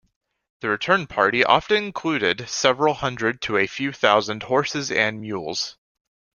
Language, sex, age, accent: English, male, under 19, United States English